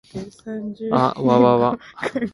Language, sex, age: Japanese, male, 19-29